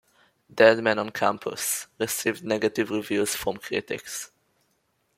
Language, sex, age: English, male, under 19